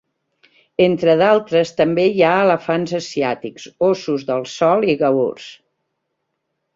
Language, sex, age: Catalan, female, 50-59